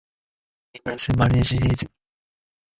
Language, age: English, 19-29